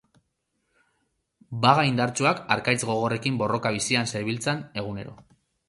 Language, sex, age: Basque, male, 19-29